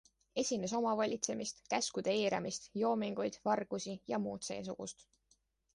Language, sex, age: Estonian, female, 19-29